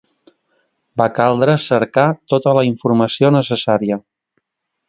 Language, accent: Catalan, gironí